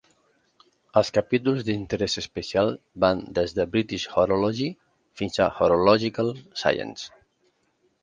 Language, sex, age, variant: Catalan, male, 40-49, Central